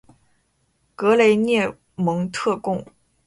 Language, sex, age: Chinese, female, 19-29